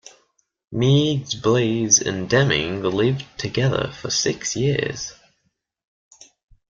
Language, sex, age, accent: English, male, under 19, England English